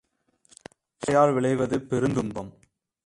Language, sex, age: Tamil, male, 19-29